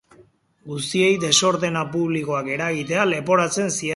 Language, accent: Basque, Mendebalekoa (Araba, Bizkaia, Gipuzkoako mendebaleko herri batzuk)